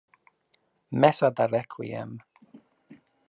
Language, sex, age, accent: German, male, 19-29, Britisches Deutsch